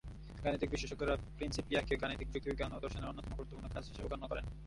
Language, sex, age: Bengali, female, 19-29